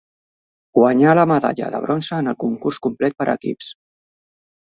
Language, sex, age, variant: Catalan, male, 40-49, Central